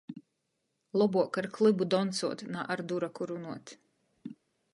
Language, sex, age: Latgalian, female, 30-39